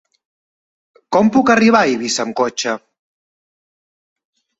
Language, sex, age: Catalan, male, 30-39